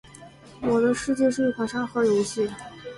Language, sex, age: Chinese, female, 19-29